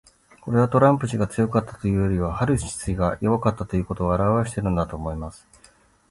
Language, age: Japanese, 40-49